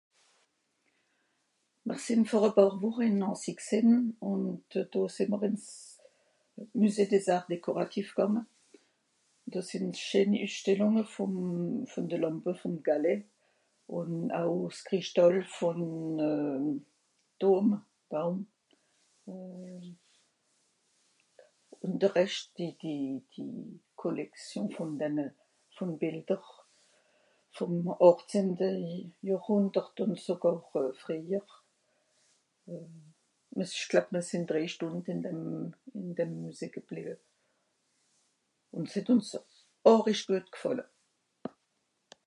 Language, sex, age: Swiss German, female, 60-69